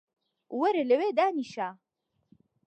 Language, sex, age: Central Kurdish, female, 30-39